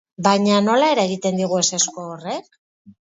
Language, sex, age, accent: Basque, female, 50-59, Mendebalekoa (Araba, Bizkaia, Gipuzkoako mendebaleko herri batzuk)